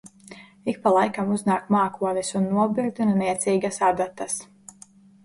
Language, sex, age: Latvian, female, 19-29